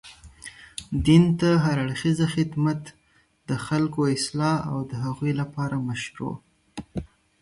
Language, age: Pashto, 19-29